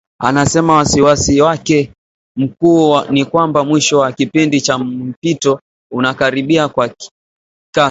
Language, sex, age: Swahili, male, 19-29